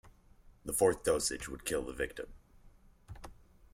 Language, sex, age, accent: English, male, 19-29, United States English